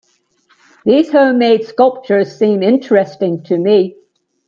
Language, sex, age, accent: English, female, 60-69, United States English